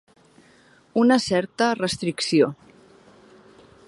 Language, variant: Catalan, Central